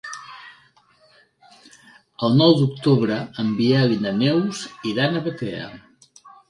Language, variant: Catalan, Central